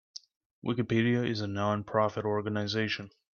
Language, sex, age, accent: English, male, 19-29, United States English